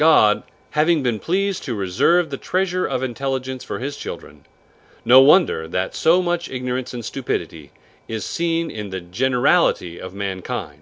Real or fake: real